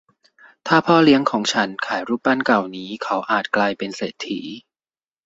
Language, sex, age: Thai, male, 19-29